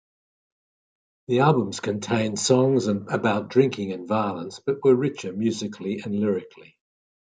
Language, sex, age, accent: English, male, 70-79, Australian English